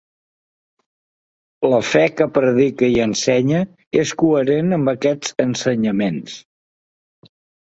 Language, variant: Catalan, Central